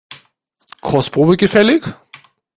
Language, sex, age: German, male, under 19